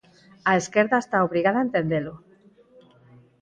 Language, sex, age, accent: Galician, female, 40-49, Normativo (estándar)